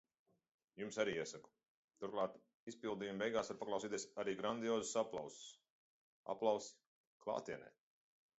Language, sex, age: Latvian, male, 40-49